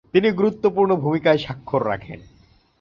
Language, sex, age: Bengali, male, 19-29